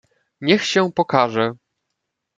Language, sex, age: Polish, male, 19-29